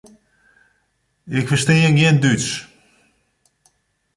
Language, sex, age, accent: Western Frisian, female, 40-49, Wâldfrysk